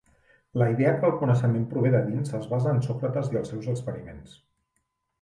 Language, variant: Catalan, Central